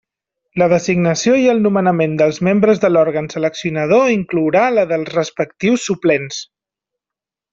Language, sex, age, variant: Catalan, male, 30-39, Central